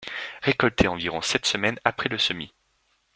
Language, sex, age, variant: French, male, under 19, Français de métropole